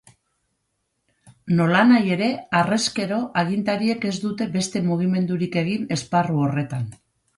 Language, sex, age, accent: Basque, female, 40-49, Mendebalekoa (Araba, Bizkaia, Gipuzkoako mendebaleko herri batzuk)